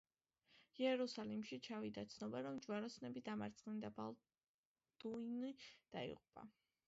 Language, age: Georgian, under 19